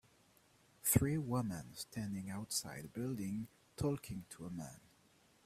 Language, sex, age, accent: English, male, 30-39, Canadian English